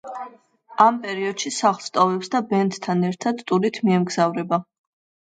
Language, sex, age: Georgian, female, 19-29